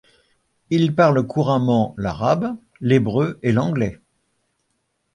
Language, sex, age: French, male, 70-79